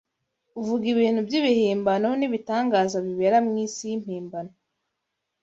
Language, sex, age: Kinyarwanda, female, 19-29